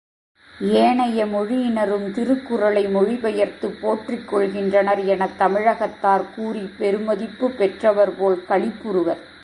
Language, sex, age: Tamil, female, 40-49